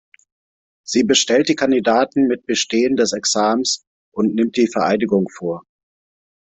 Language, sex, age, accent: German, male, 40-49, Deutschland Deutsch